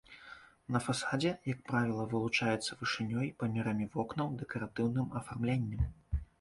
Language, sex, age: Belarusian, male, 30-39